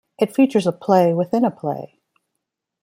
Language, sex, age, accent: English, female, 50-59, United States English